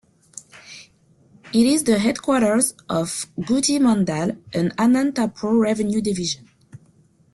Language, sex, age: English, female, 30-39